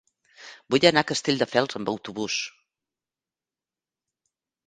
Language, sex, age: Catalan, female, 50-59